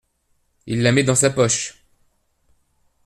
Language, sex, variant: French, male, Français de métropole